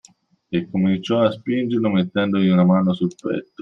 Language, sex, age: Italian, male, 40-49